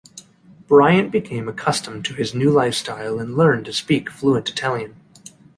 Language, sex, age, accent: English, male, 19-29, United States English